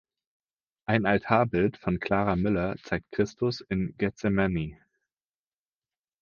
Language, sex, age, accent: German, male, 19-29, Deutschland Deutsch